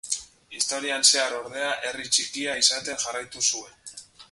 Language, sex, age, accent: Basque, male, 19-29, Mendebalekoa (Araba, Bizkaia, Gipuzkoako mendebaleko herri batzuk)